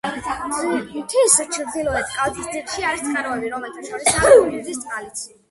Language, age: Georgian, 30-39